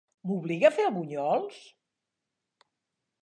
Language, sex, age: Catalan, female, 60-69